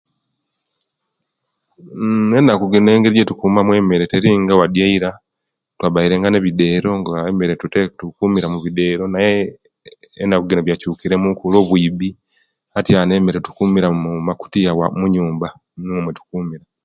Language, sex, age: Kenyi, male, 50-59